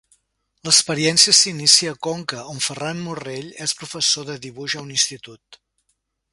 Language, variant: Catalan, Septentrional